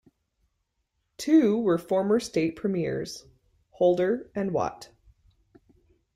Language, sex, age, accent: English, female, 30-39, United States English